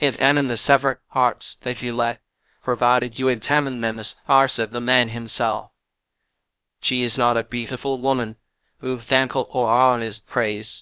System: TTS, VITS